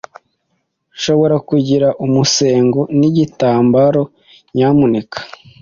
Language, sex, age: Kinyarwanda, male, 19-29